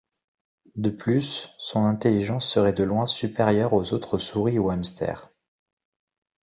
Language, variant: French, Français de métropole